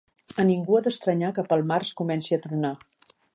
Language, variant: Catalan, Central